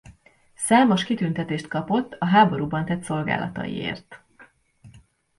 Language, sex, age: Hungarian, female, 40-49